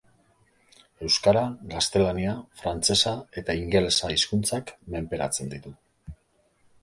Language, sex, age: Basque, male, 40-49